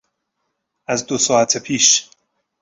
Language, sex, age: Persian, male, 30-39